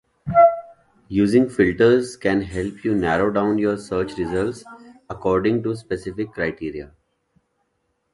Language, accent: English, India and South Asia (India, Pakistan, Sri Lanka)